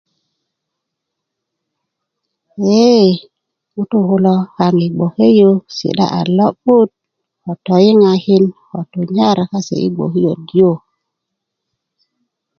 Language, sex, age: Kuku, female, 40-49